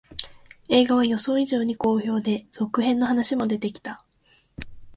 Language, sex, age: Japanese, female, 19-29